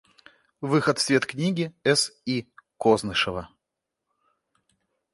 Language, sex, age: Russian, male, 30-39